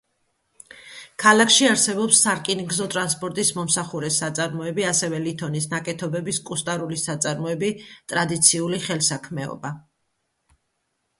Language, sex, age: Georgian, female, 50-59